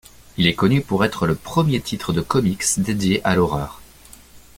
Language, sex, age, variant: French, male, 19-29, Français de métropole